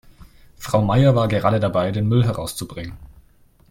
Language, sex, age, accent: German, male, 19-29, Deutschland Deutsch